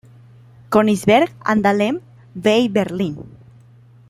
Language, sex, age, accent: Spanish, female, 30-39, Caribe: Cuba, Venezuela, Puerto Rico, República Dominicana, Panamá, Colombia caribeña, México caribeño, Costa del golfo de México